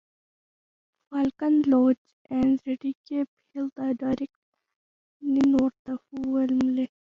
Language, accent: English, India and South Asia (India, Pakistan, Sri Lanka)